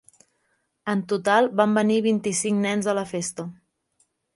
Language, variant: Catalan, Central